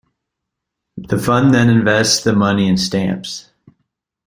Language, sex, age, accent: English, male, 30-39, United States English